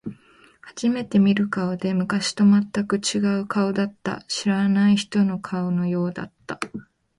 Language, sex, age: Japanese, female, 19-29